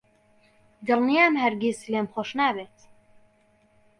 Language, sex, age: Central Kurdish, male, 40-49